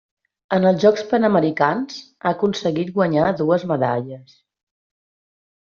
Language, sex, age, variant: Catalan, female, 40-49, Central